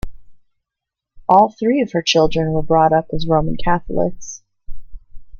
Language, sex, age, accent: English, female, 30-39, United States English